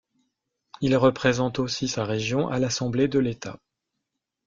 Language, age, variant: French, 40-49, Français de métropole